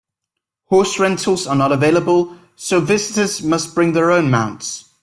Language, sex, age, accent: English, male, 19-29, England English